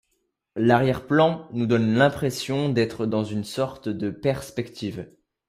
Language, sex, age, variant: French, male, under 19, Français de métropole